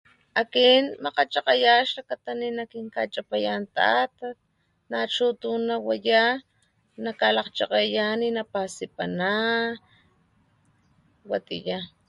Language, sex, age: Papantla Totonac, female, 30-39